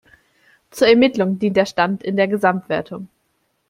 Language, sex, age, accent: German, female, under 19, Deutschland Deutsch